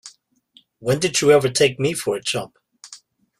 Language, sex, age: English, male, 40-49